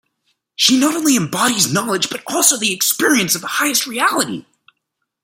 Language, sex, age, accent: English, male, 19-29, United States English